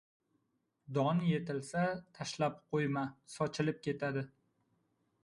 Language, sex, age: Uzbek, male, 19-29